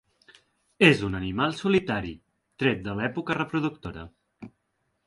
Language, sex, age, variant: Catalan, male, 19-29, Central